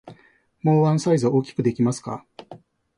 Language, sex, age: Japanese, male, 40-49